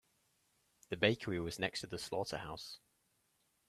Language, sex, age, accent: English, male, 19-29, England English